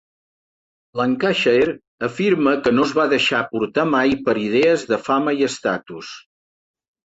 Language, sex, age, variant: Catalan, male, 60-69, Central